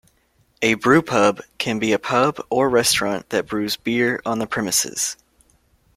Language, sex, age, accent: English, male, 19-29, United States English